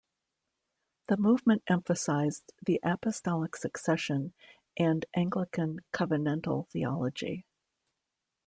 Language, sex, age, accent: English, female, 60-69, United States English